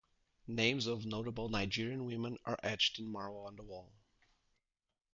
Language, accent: English, United States English